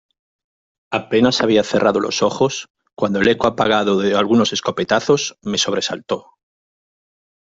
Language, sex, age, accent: Spanish, male, 40-49, España: Norte peninsular (Asturias, Castilla y León, Cantabria, País Vasco, Navarra, Aragón, La Rioja, Guadalajara, Cuenca)